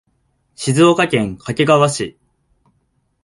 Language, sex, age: Japanese, male, 19-29